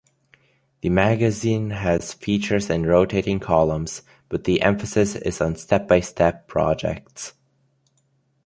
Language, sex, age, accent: English, male, under 19, England English